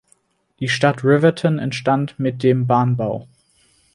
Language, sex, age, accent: German, male, 19-29, Deutschland Deutsch